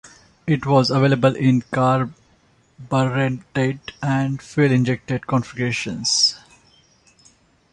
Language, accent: English, India and South Asia (India, Pakistan, Sri Lanka)